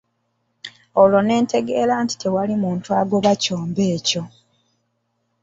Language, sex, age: Ganda, female, 30-39